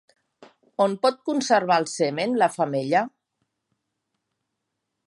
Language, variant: Catalan, Central